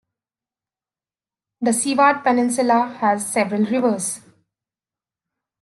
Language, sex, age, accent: English, female, 19-29, United States English